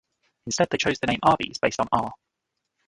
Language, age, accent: English, 19-29, England English